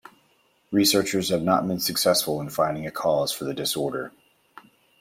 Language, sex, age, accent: English, male, 40-49, United States English